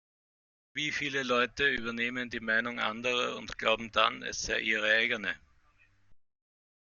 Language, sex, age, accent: German, male, 30-39, Österreichisches Deutsch